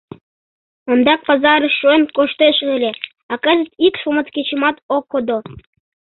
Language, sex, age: Mari, male, under 19